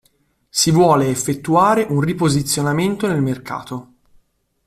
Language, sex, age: Italian, male, 19-29